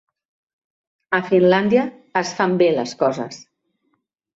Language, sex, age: Catalan, female, 50-59